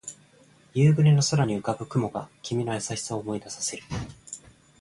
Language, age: Japanese, 19-29